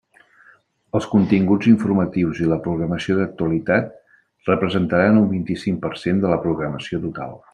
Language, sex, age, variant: Catalan, male, 50-59, Central